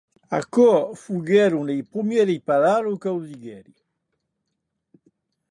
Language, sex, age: Occitan, male, 60-69